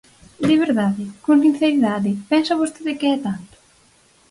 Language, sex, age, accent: Galician, female, 19-29, Central (gheada)